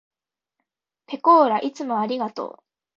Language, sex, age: Japanese, female, 19-29